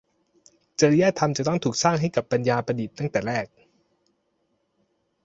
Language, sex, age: Thai, male, 30-39